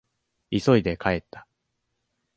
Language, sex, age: Japanese, male, 19-29